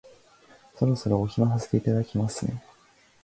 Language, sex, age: Japanese, male, under 19